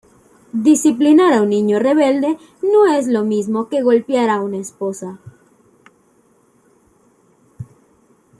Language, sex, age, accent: Spanish, female, 19-29, México